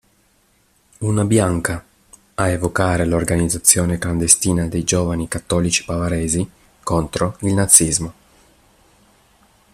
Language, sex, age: Italian, male, 19-29